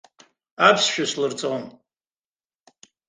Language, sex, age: Abkhazian, male, 80-89